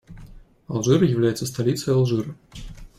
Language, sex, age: Russian, male, 30-39